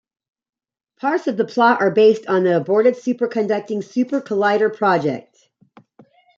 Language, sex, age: English, female, 40-49